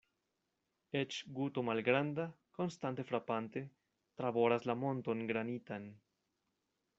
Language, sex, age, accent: Esperanto, male, 19-29, Internacia